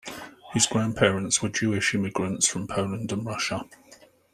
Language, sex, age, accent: English, male, 50-59, England English